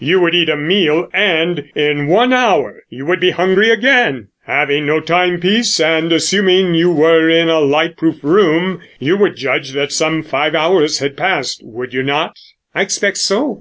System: none